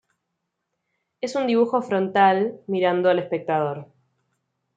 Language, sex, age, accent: Spanish, female, 19-29, Rioplatense: Argentina, Uruguay, este de Bolivia, Paraguay